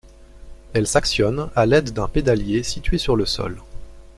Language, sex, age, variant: French, male, 19-29, Français de métropole